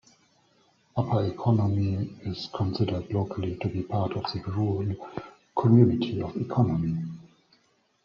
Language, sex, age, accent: English, male, 30-39, United States English